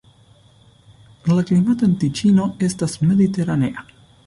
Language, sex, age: Esperanto, male, 19-29